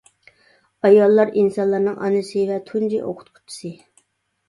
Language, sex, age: Uyghur, female, 30-39